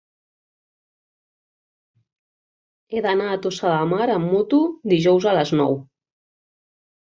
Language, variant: Catalan, Central